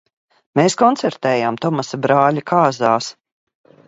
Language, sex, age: Latvian, female, 50-59